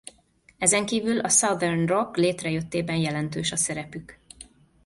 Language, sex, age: Hungarian, female, 40-49